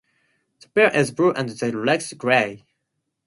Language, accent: English, United States English